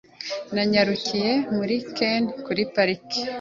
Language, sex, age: Kinyarwanda, female, 19-29